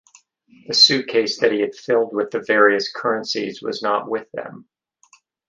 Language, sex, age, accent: English, male, 50-59, United States English